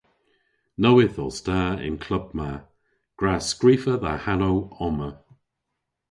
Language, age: Cornish, 50-59